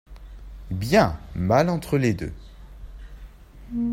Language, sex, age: French, male, under 19